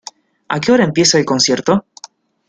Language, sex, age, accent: Spanish, male, 19-29, Rioplatense: Argentina, Uruguay, este de Bolivia, Paraguay